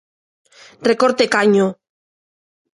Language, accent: Galician, Neofalante